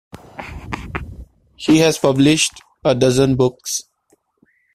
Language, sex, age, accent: English, male, 19-29, India and South Asia (India, Pakistan, Sri Lanka)